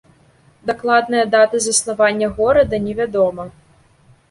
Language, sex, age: Belarusian, female, 19-29